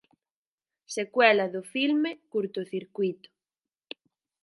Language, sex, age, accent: Galician, female, 19-29, Central (sen gheada)